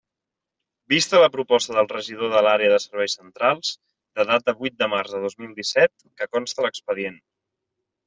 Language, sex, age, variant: Catalan, male, 19-29, Central